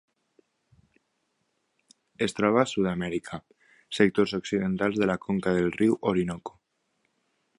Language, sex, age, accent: Catalan, male, 19-29, valencià